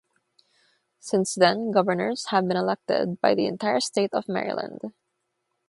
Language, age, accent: English, 19-29, United States English; Filipino